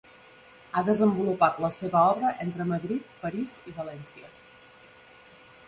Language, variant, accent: Catalan, Central, central